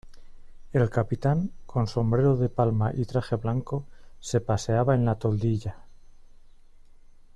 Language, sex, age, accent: Spanish, male, 40-49, España: Norte peninsular (Asturias, Castilla y León, Cantabria, País Vasco, Navarra, Aragón, La Rioja, Guadalajara, Cuenca)